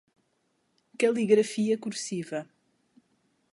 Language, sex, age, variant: Portuguese, female, 40-49, Portuguese (Portugal)